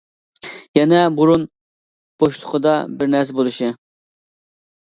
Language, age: Uyghur, 19-29